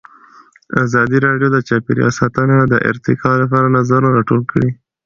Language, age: Pashto, 19-29